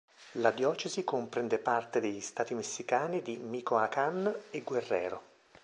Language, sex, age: Italian, male, 50-59